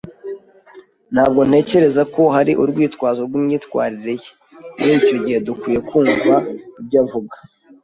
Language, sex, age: Kinyarwanda, male, 19-29